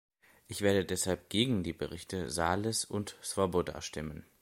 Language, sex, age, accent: German, male, under 19, Deutschland Deutsch